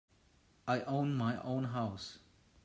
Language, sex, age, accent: English, male, 40-49, England English